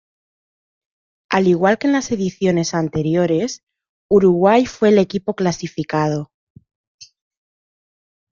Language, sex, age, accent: Spanish, female, 40-49, España: Centro-Sur peninsular (Madrid, Toledo, Castilla-La Mancha)